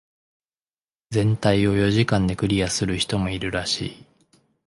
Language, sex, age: Japanese, male, 19-29